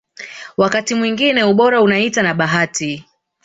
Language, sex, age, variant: Swahili, female, 19-29, Kiswahili Sanifu (EA)